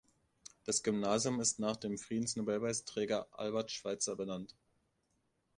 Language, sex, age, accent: German, male, 19-29, Deutschland Deutsch